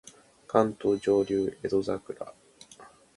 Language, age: Japanese, under 19